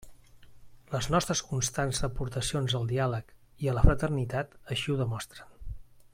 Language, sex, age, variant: Catalan, male, 40-49, Central